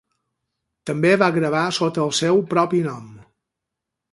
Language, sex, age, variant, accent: Catalan, male, 50-59, Balear, menorquí